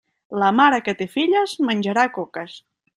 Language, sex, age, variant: Catalan, female, 19-29, Central